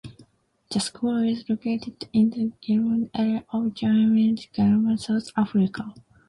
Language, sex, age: English, female, 19-29